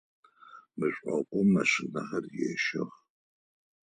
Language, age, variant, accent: Adyghe, 40-49, Адыгабзэ (Кирил, пстэумэ зэдыряе), Кıэмгуй (Çemguy)